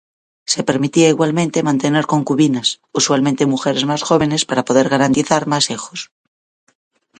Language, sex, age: Spanish, female, 40-49